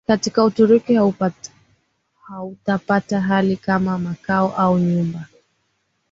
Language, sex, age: Swahili, female, 19-29